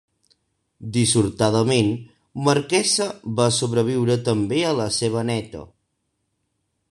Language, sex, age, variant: Catalan, male, under 19, Central